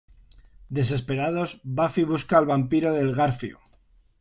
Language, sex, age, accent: Spanish, male, 40-49, España: Norte peninsular (Asturias, Castilla y León, Cantabria, País Vasco, Navarra, Aragón, La Rioja, Guadalajara, Cuenca)